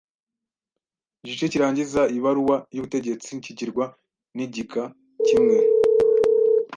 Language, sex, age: Kinyarwanda, male, 19-29